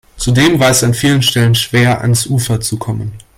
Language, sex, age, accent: German, male, under 19, Deutschland Deutsch